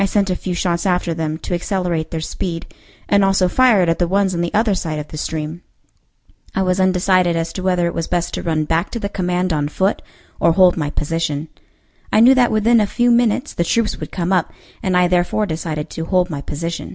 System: none